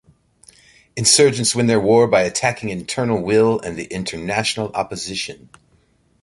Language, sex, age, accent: English, male, 40-49, United States English